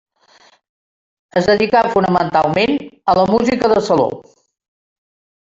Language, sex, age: Catalan, female, 60-69